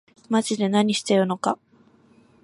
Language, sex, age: Japanese, female, under 19